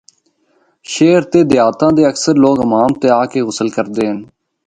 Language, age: Northern Hindko, 19-29